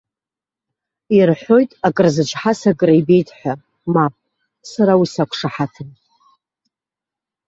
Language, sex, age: Abkhazian, female, 30-39